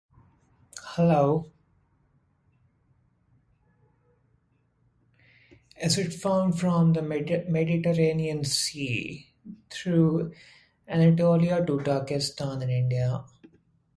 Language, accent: English, United States English